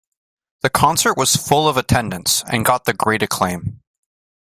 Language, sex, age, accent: English, male, 19-29, Canadian English